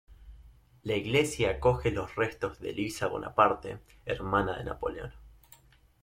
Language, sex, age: Spanish, male, 19-29